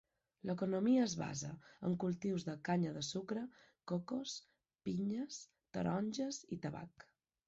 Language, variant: Catalan, Balear